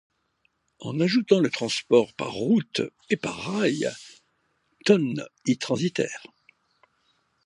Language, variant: French, Français de métropole